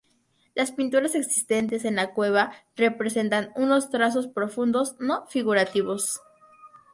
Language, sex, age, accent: Spanish, female, 19-29, México